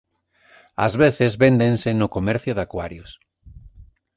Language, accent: Galician, Normativo (estándar)